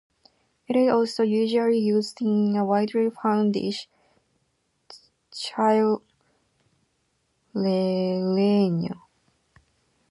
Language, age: English, 19-29